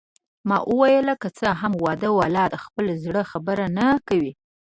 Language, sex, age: Pashto, female, 19-29